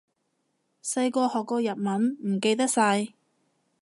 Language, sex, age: Cantonese, female, 30-39